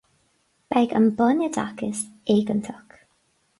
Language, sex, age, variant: Irish, female, 19-29, Gaeilge na Mumhan